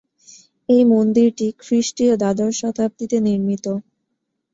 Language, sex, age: Bengali, female, under 19